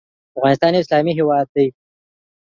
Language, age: Pashto, 19-29